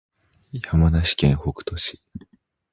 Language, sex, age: Japanese, male, 19-29